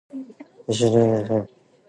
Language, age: English, 19-29